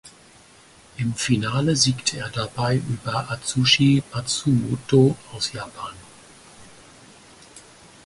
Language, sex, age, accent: German, male, 50-59, Deutschland Deutsch